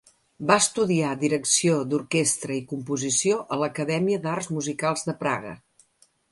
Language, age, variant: Catalan, 60-69, Central